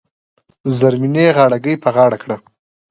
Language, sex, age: Pashto, female, 19-29